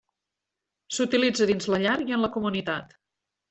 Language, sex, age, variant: Catalan, female, 40-49, Central